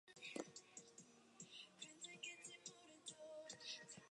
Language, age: English, under 19